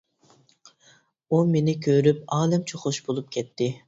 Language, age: Uyghur, 19-29